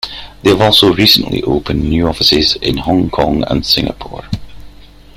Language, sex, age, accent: English, male, 40-49, Scottish English